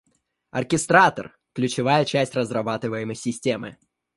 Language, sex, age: Russian, male, 19-29